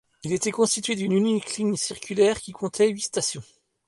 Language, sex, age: French, male, 40-49